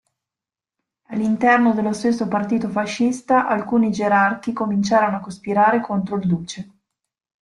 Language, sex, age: Italian, female, 40-49